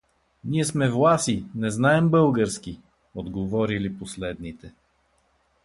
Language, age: Bulgarian, 60-69